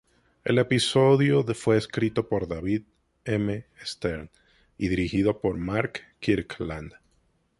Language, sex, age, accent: Spanish, male, 19-29, Caribe: Cuba, Venezuela, Puerto Rico, República Dominicana, Panamá, Colombia caribeña, México caribeño, Costa del golfo de México